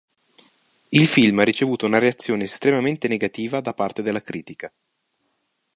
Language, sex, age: Italian, male, 19-29